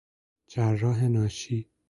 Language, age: Persian, 19-29